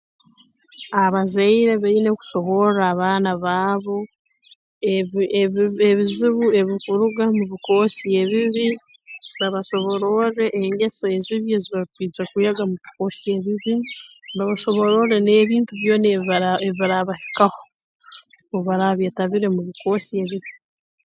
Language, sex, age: Tooro, female, 19-29